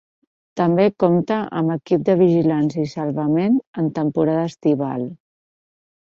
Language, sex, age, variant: Catalan, female, 40-49, Central